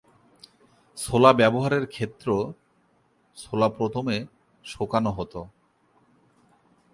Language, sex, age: Bengali, male, 30-39